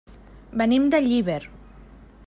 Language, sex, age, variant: Catalan, female, 30-39, Central